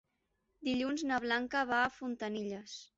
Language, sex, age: Catalan, female, under 19